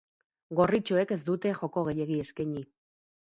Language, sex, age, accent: Basque, female, 40-49, Mendebalekoa (Araba, Bizkaia, Gipuzkoako mendebaleko herri batzuk)